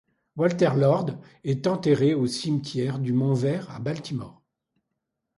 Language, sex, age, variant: French, male, 60-69, Français de métropole